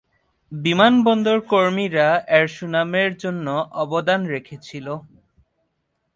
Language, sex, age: Bengali, male, 19-29